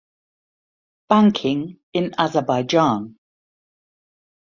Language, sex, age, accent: English, female, 50-59, England English